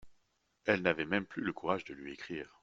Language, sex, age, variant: French, male, 30-39, Français de métropole